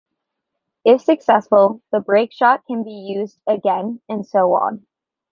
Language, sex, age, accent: English, female, 19-29, United States English